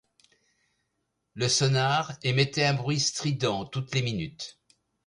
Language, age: French, 70-79